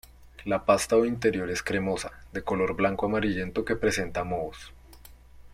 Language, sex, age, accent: Spanish, male, 19-29, Andino-Pacífico: Colombia, Perú, Ecuador, oeste de Bolivia y Venezuela andina